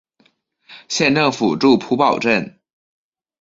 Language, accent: Chinese, 出生地：辽宁省